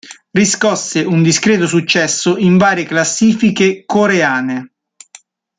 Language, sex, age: Italian, male, 30-39